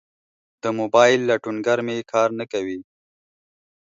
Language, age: Pashto, 19-29